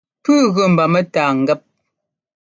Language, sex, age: Ngomba, female, 30-39